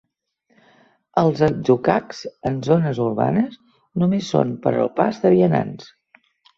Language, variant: Catalan, Central